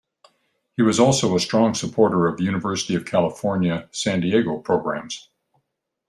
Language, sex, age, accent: English, male, 50-59, Canadian English